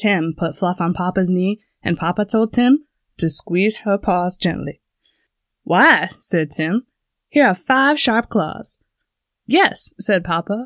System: none